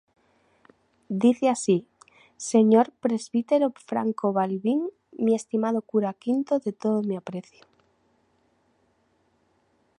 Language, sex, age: Spanish, female, 19-29